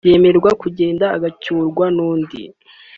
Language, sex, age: Kinyarwanda, male, 19-29